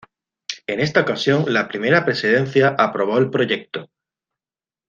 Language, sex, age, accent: Spanish, male, 40-49, España: Sur peninsular (Andalucia, Extremadura, Murcia)